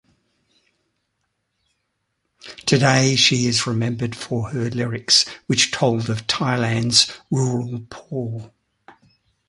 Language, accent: English, Australian English